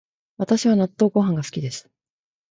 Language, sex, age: Japanese, female, 30-39